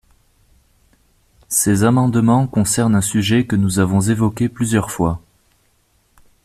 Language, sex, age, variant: French, male, 19-29, Français de métropole